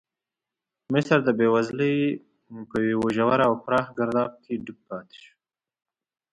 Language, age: Pashto, 19-29